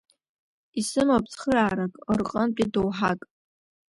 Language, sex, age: Abkhazian, female, under 19